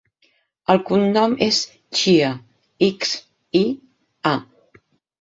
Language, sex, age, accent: Catalan, female, 50-59, balear; central